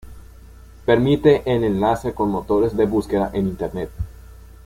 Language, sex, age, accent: Spanish, male, under 19, Caribe: Cuba, Venezuela, Puerto Rico, República Dominicana, Panamá, Colombia caribeña, México caribeño, Costa del golfo de México